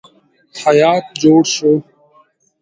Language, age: Pashto, 19-29